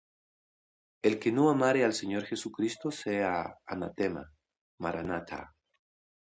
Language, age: Spanish, 60-69